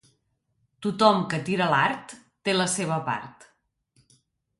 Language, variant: Catalan, Central